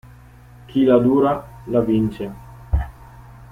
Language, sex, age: Italian, male, 19-29